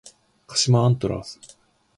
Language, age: Japanese, 19-29